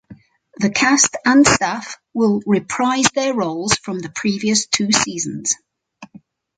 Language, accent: English, England English